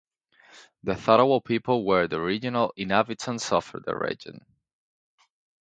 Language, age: English, 19-29